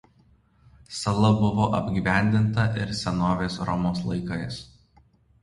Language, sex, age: Lithuanian, male, 19-29